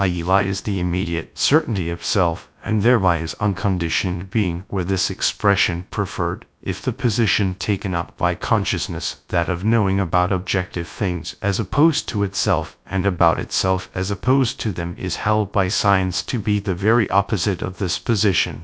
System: TTS, GradTTS